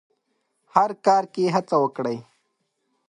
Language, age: Pashto, 19-29